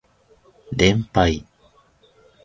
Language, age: Japanese, 30-39